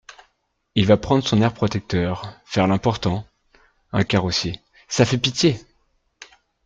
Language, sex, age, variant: French, male, 30-39, Français de métropole